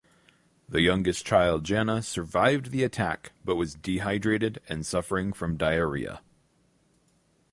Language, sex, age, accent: English, male, 19-29, United States English